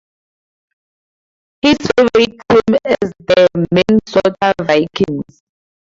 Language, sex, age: English, female, 19-29